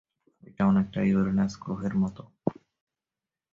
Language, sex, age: Bengali, male, 19-29